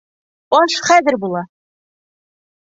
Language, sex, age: Bashkir, female, 19-29